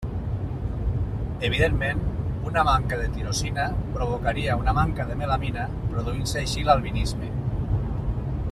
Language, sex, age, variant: Catalan, male, 40-49, Nord-Occidental